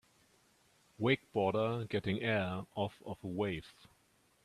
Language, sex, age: English, male, 30-39